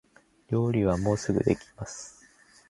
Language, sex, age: Japanese, male, 19-29